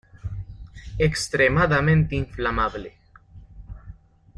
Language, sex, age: Spanish, male, 19-29